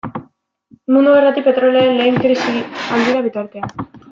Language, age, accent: Basque, under 19, Mendebalekoa (Araba, Bizkaia, Gipuzkoako mendebaleko herri batzuk)